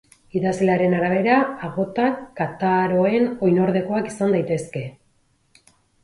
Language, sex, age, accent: Basque, female, 40-49, Erdialdekoa edo Nafarra (Gipuzkoa, Nafarroa)